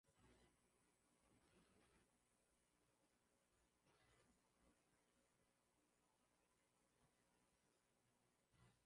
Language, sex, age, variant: Swahili, male, 30-39, Kiswahili Sanifu (EA)